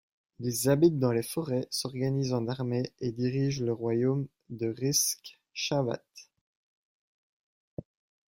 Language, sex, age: French, male, 19-29